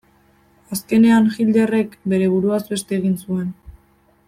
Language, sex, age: Basque, female, 19-29